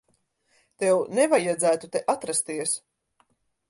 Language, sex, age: Latvian, female, 40-49